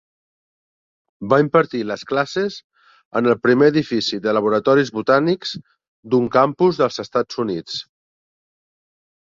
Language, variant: Catalan, Central